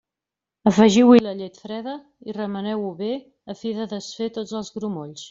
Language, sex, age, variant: Catalan, female, 30-39, Central